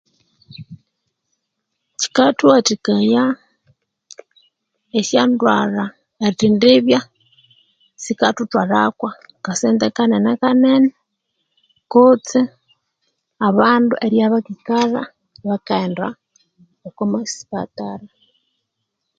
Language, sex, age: Konzo, female, 40-49